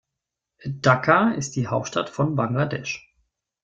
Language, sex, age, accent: German, male, 30-39, Deutschland Deutsch